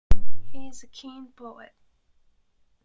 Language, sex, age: English, female, 19-29